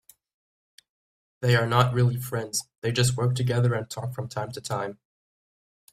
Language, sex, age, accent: English, male, under 19, United States English